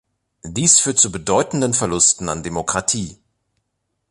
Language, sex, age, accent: German, male, 19-29, Deutschland Deutsch